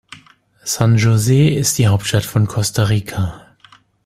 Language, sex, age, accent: German, male, 40-49, Deutschland Deutsch